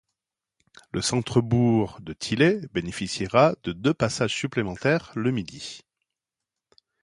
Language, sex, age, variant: French, male, 40-49, Français de métropole